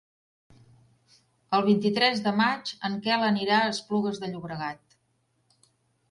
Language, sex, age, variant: Catalan, female, 50-59, Central